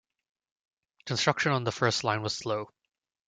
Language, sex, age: English, male, 19-29